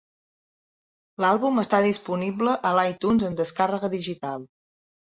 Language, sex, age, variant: Catalan, female, 30-39, Central